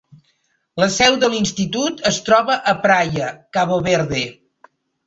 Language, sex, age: Catalan, female, 60-69